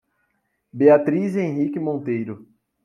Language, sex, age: Portuguese, male, 19-29